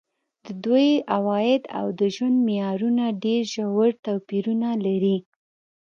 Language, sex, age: Pashto, female, 19-29